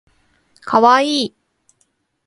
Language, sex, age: Japanese, female, 30-39